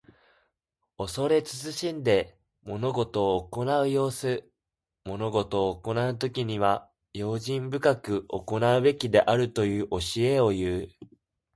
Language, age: Japanese, 19-29